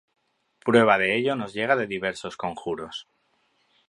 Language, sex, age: Spanish, male, 40-49